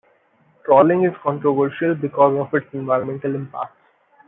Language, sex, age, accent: English, male, 19-29, India and South Asia (India, Pakistan, Sri Lanka)